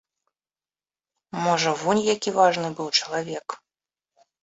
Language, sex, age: Belarusian, female, 30-39